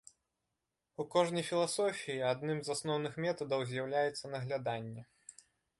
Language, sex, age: Belarusian, male, 19-29